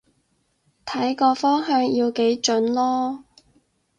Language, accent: Cantonese, 广州音